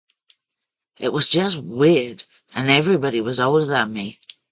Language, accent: English, England English